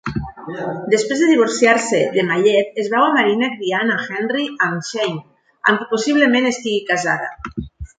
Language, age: Catalan, 19-29